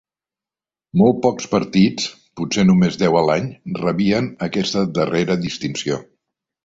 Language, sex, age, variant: Catalan, male, 70-79, Central